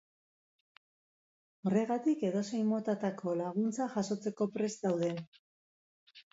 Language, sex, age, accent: Basque, female, 50-59, Mendebalekoa (Araba, Bizkaia, Gipuzkoako mendebaleko herri batzuk)